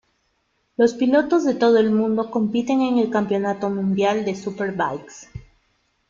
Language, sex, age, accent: Spanish, female, 30-39, Andino-Pacífico: Colombia, Perú, Ecuador, oeste de Bolivia y Venezuela andina